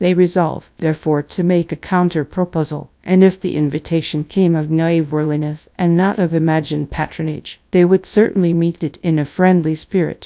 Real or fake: fake